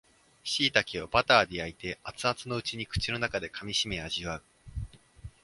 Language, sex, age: Japanese, male, 19-29